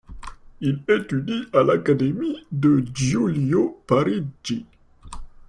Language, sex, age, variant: French, male, 19-29, Français de métropole